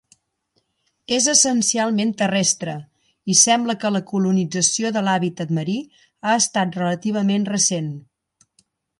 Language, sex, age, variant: Catalan, female, 50-59, Septentrional